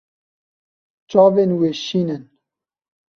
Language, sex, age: Kurdish, male, 19-29